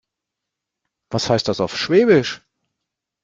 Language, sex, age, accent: German, male, 50-59, Deutschland Deutsch